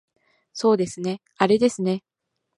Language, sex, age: Japanese, female, 19-29